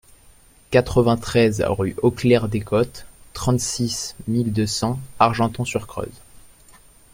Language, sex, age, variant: French, male, 19-29, Français de métropole